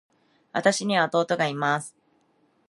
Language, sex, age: Japanese, female, 19-29